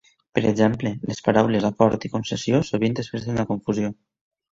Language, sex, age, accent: Catalan, male, 19-29, valencià